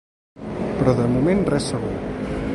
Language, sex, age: Catalan, male, 19-29